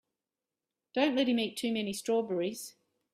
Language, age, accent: English, 40-49, Australian English